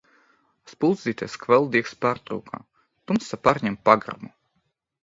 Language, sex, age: Latvian, male, 19-29